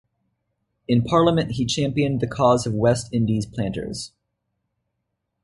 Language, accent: English, United States English